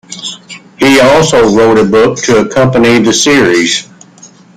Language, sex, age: English, male, 60-69